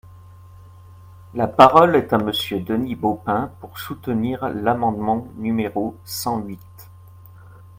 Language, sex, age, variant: French, male, 40-49, Français de métropole